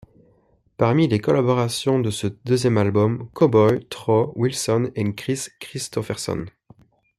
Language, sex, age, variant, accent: French, male, 19-29, Français d'Europe, Français de Belgique